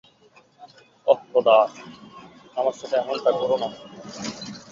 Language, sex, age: Bengali, male, 19-29